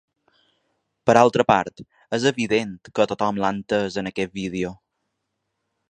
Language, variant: Catalan, Balear